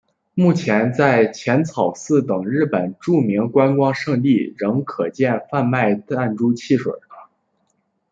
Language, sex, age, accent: Chinese, male, under 19, 出生地：黑龙江省